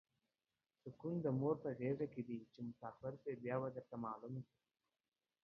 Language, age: Pashto, under 19